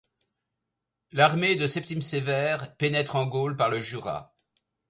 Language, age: French, 70-79